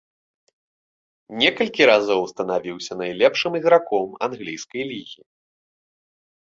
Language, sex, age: Belarusian, male, 19-29